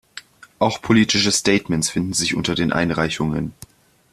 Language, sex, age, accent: German, male, under 19, Deutschland Deutsch